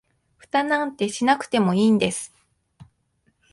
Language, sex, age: Japanese, female, 19-29